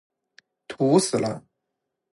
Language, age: Chinese, 19-29